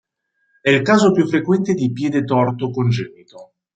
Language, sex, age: Italian, male, 30-39